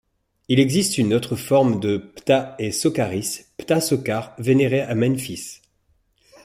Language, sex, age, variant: French, male, 40-49, Français de métropole